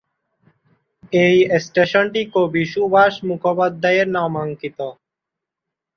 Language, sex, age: Bengali, male, 19-29